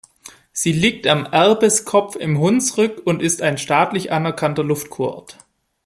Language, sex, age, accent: German, male, 19-29, Deutschland Deutsch